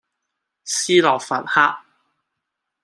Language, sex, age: Cantonese, male, 19-29